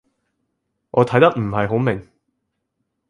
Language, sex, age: Cantonese, male, 30-39